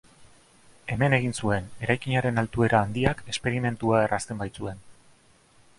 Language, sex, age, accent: Basque, male, 30-39, Erdialdekoa edo Nafarra (Gipuzkoa, Nafarroa)